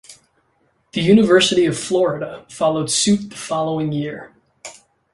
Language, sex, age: English, male, 19-29